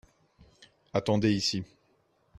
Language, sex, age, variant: French, male, 40-49, Français de métropole